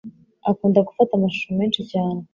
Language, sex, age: Kinyarwanda, female, 19-29